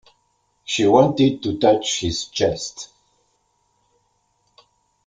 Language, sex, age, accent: English, male, 70-79, England English